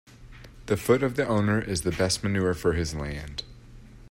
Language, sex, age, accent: English, male, 30-39, United States English